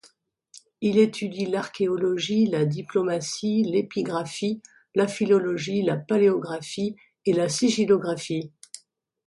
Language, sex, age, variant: French, female, 50-59, Français de métropole